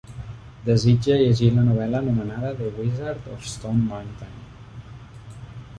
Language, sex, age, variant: Catalan, male, 40-49, Central